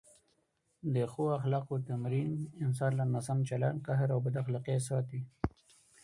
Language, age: Pashto, 19-29